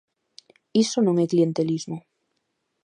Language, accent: Galician, Normativo (estándar)